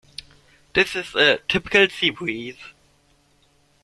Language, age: English, 90+